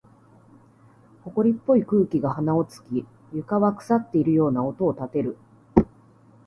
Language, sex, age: Japanese, female, 40-49